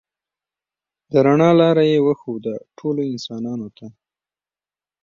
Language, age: Pashto, 19-29